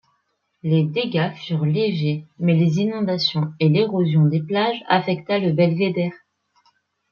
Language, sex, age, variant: French, female, 19-29, Français de métropole